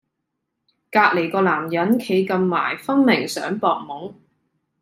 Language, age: Cantonese, 19-29